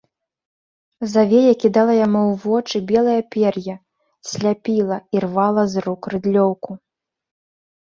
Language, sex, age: Belarusian, female, 19-29